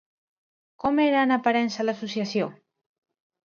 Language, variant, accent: Catalan, Central, central